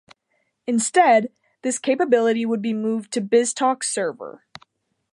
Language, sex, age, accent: English, female, under 19, United States English